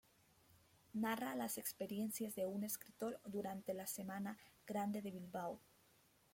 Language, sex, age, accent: Spanish, female, 19-29, Andino-Pacífico: Colombia, Perú, Ecuador, oeste de Bolivia y Venezuela andina